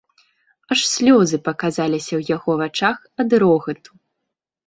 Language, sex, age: Belarusian, female, 19-29